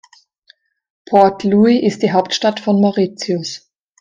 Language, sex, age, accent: German, female, 30-39, Österreichisches Deutsch